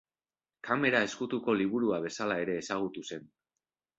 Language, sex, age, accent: Basque, male, 30-39, Mendebalekoa (Araba, Bizkaia, Gipuzkoako mendebaleko herri batzuk)